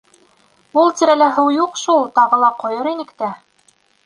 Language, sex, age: Bashkir, female, 19-29